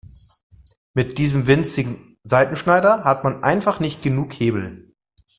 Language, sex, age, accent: German, male, 40-49, Deutschland Deutsch